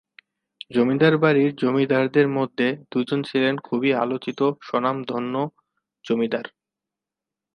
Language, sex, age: Bengali, male, 19-29